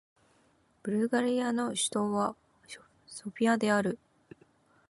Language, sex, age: Japanese, female, 30-39